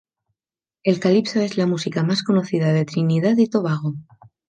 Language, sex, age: Spanish, female, 19-29